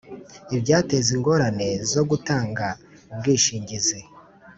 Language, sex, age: Kinyarwanda, male, 19-29